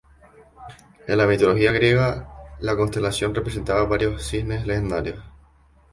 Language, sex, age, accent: Spanish, male, 19-29, España: Islas Canarias